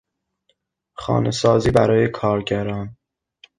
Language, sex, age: Persian, male, under 19